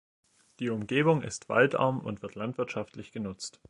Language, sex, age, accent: German, male, 19-29, Deutschland Deutsch